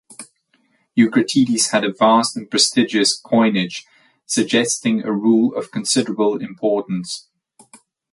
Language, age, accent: English, 30-39, Southern African (South Africa, Zimbabwe, Namibia)